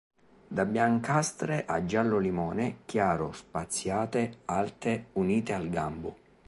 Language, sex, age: Italian, male, 30-39